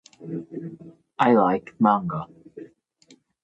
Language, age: Japanese, 19-29